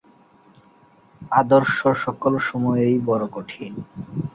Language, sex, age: Bengali, male, 19-29